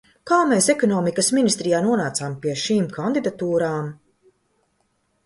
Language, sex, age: Latvian, female, 40-49